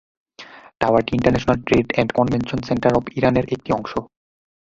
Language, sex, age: Bengali, male, 19-29